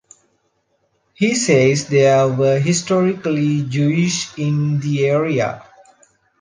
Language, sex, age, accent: English, male, 30-39, India and South Asia (India, Pakistan, Sri Lanka)